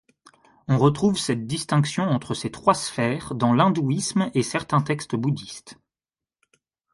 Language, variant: French, Français de métropole